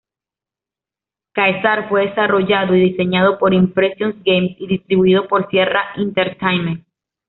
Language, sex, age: Spanish, female, 19-29